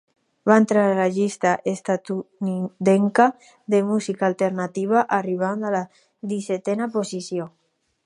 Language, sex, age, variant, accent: Catalan, female, under 19, Alacantí, valencià